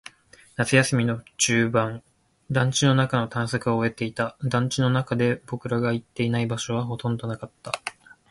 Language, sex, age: Japanese, male, 19-29